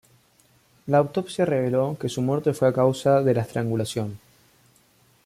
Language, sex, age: Spanish, male, under 19